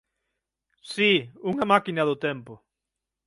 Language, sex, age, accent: Galician, male, 30-39, Atlántico (seseo e gheada); Central (gheada); Normativo (estándar)